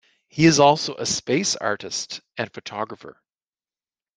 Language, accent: English, Canadian English